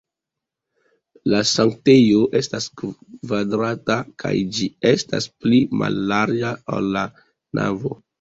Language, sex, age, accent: Esperanto, male, 30-39, Internacia